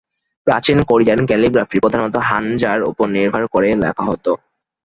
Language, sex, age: Bengali, male, 19-29